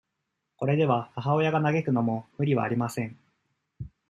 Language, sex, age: Japanese, male, 19-29